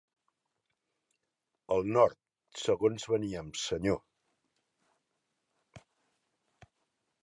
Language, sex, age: Catalan, male, 60-69